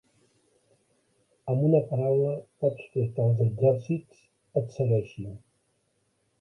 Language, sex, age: Catalan, male, 50-59